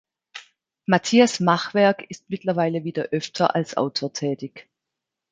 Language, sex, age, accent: German, female, 50-59, Deutschland Deutsch